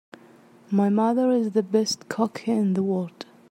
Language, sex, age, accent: English, female, 19-29, United States English